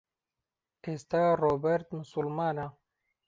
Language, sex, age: Central Kurdish, male, 19-29